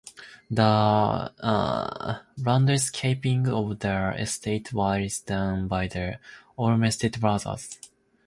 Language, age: English, 19-29